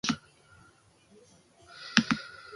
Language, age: Basque, under 19